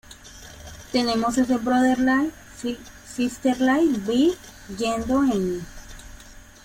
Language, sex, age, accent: Spanish, female, 19-29, Caribe: Cuba, Venezuela, Puerto Rico, República Dominicana, Panamá, Colombia caribeña, México caribeño, Costa del golfo de México